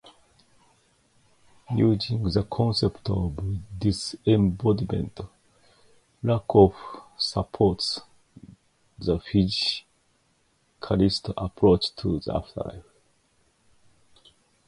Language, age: English, 50-59